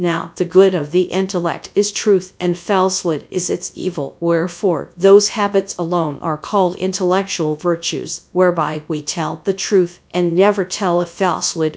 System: TTS, GradTTS